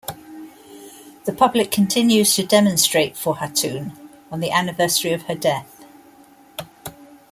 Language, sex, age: English, female, 60-69